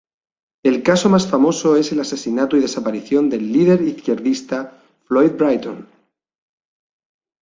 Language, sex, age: Spanish, male, 40-49